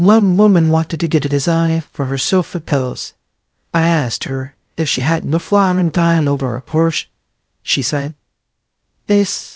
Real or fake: fake